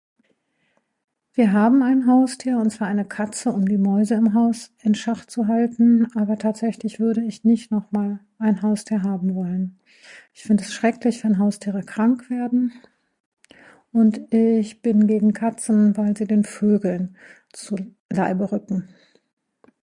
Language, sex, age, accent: German, female, 50-59, Deutschland Deutsch